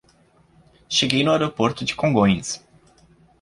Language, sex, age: Portuguese, male, 19-29